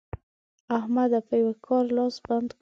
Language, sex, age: Pashto, female, 19-29